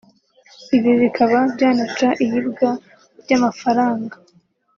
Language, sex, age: Kinyarwanda, female, 19-29